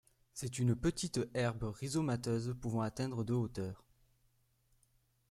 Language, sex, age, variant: French, male, under 19, Français de métropole